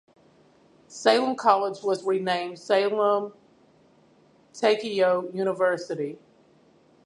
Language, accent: English, United States English